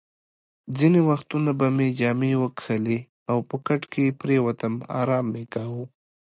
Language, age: Pashto, 19-29